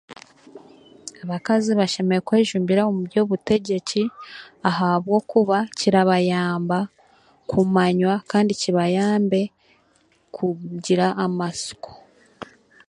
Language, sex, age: Chiga, female, 19-29